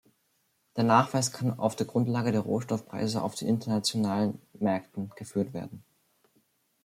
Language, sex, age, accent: German, male, under 19, Deutschland Deutsch